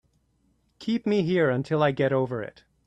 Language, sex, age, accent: English, male, 30-39, Canadian English